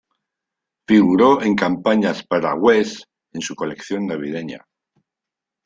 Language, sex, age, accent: Spanish, male, 60-69, España: Centro-Sur peninsular (Madrid, Toledo, Castilla-La Mancha)